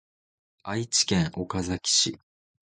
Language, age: Japanese, 19-29